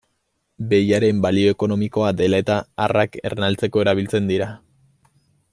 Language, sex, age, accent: Basque, male, 19-29, Mendebalekoa (Araba, Bizkaia, Gipuzkoako mendebaleko herri batzuk)